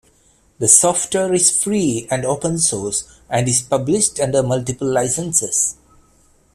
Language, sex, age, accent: English, male, 30-39, India and South Asia (India, Pakistan, Sri Lanka)